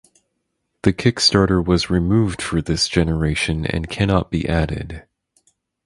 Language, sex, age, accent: English, male, 19-29, United States English